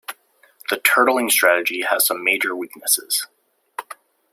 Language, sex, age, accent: English, male, 19-29, United States English